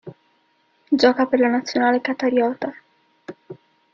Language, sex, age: Italian, female, under 19